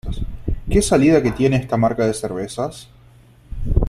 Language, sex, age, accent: Spanish, male, 19-29, Rioplatense: Argentina, Uruguay, este de Bolivia, Paraguay